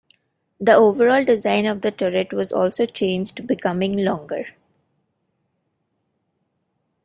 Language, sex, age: English, female, 19-29